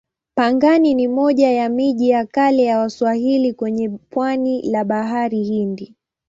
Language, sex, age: Swahili, female, 19-29